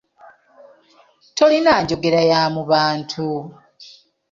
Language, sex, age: Ganda, female, 30-39